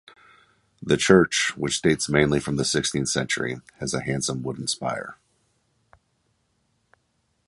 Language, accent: English, United States English